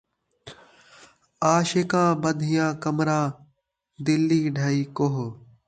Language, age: Saraiki, under 19